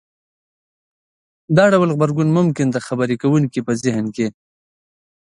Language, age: Pashto, 30-39